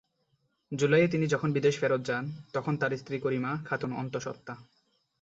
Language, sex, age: Bengali, male, 19-29